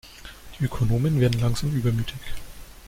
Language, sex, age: German, male, 19-29